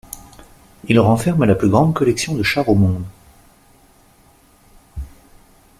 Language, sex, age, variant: French, male, 30-39, Français de métropole